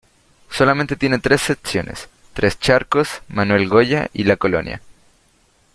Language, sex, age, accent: Spanish, male, under 19, Chileno: Chile, Cuyo